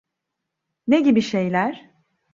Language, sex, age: Turkish, female, 30-39